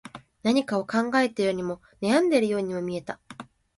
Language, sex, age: Japanese, female, 19-29